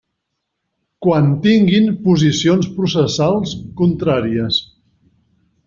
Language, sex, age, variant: Catalan, male, 50-59, Central